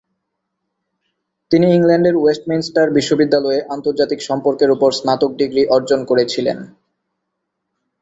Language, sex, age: Bengali, male, 19-29